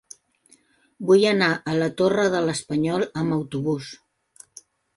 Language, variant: Catalan, Central